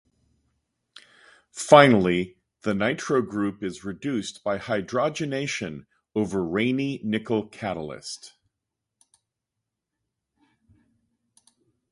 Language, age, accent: English, 50-59, United States English